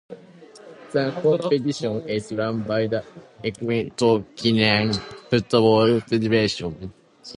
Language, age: English, 19-29